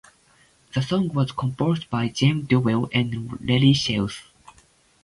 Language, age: English, 19-29